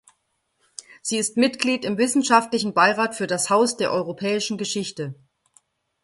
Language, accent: German, Deutschland Deutsch